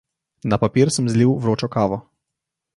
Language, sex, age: Slovenian, male, 19-29